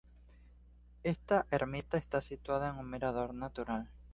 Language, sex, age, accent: Spanish, male, 19-29, Caribe: Cuba, Venezuela, Puerto Rico, República Dominicana, Panamá, Colombia caribeña, México caribeño, Costa del golfo de México